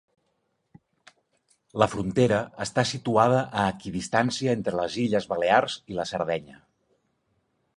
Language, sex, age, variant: Catalan, male, 40-49, Central